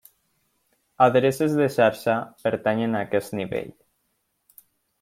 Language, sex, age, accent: Catalan, male, under 19, valencià